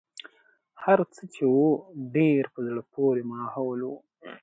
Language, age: Pashto, 30-39